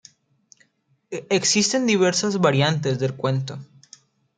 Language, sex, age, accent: Spanish, male, under 19, México